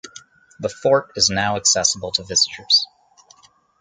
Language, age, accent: English, 30-39, United States English